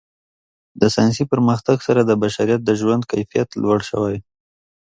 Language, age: Pashto, 30-39